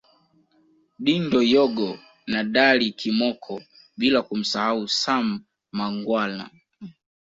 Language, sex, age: Swahili, male, 19-29